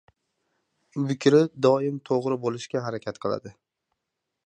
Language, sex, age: Uzbek, male, 19-29